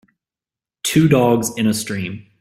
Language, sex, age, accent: English, male, 19-29, United States English